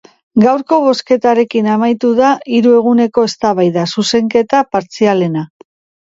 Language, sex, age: Basque, female, 50-59